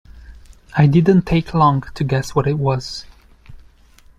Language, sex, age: English, male, 30-39